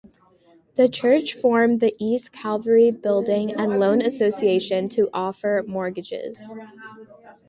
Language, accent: English, United States English